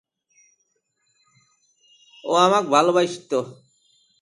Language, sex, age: Bengali, male, 19-29